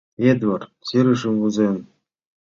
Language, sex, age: Mari, male, 40-49